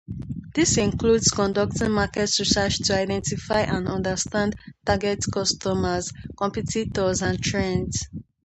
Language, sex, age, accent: English, female, 19-29, England English